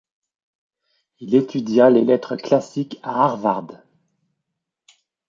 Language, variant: French, Français de métropole